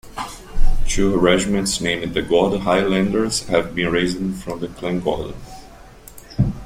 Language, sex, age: English, male, 19-29